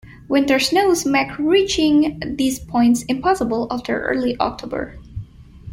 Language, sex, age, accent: English, female, 19-29, United States English